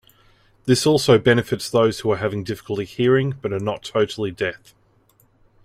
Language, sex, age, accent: English, male, 30-39, Australian English